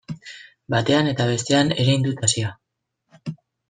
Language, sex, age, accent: Basque, female, 19-29, Mendebalekoa (Araba, Bizkaia, Gipuzkoako mendebaleko herri batzuk)